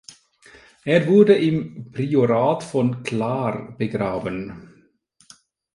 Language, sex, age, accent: German, male, 30-39, Schweizerdeutsch